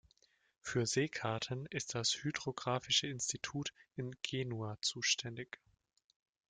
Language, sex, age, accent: German, male, 19-29, Deutschland Deutsch